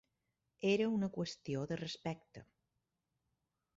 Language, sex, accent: Catalan, female, mallorquí